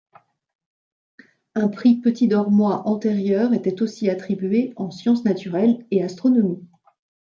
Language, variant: French, Français de métropole